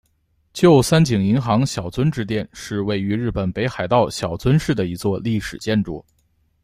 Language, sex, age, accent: Chinese, male, 19-29, 出生地：河北省